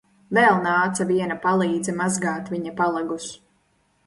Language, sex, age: Latvian, female, 19-29